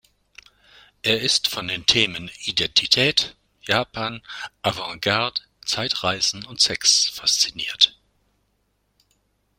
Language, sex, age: German, male, 60-69